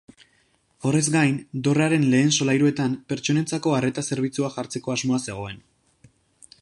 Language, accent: Basque, Erdialdekoa edo Nafarra (Gipuzkoa, Nafarroa)